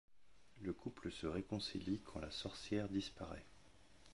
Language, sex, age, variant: French, male, 40-49, Français de métropole